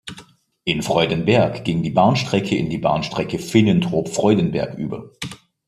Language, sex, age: German, male, 19-29